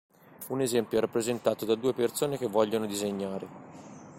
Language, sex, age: Italian, male, 40-49